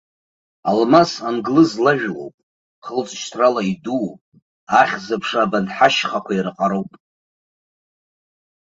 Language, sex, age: Abkhazian, male, 50-59